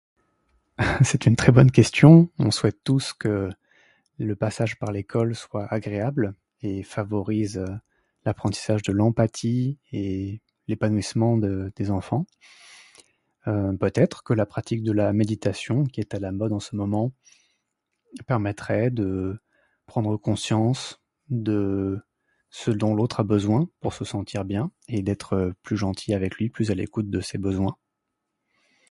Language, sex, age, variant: French, male, 30-39, Français de métropole